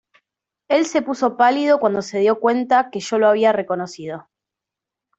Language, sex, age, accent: Spanish, female, 19-29, Rioplatense: Argentina, Uruguay, este de Bolivia, Paraguay